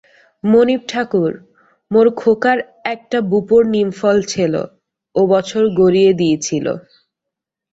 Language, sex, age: Bengali, female, 19-29